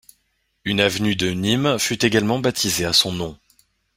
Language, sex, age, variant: French, male, 19-29, Français de métropole